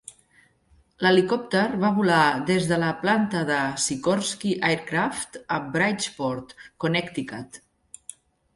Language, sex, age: Catalan, female, 50-59